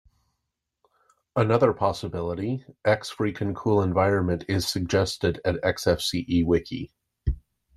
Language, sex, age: English, male, 40-49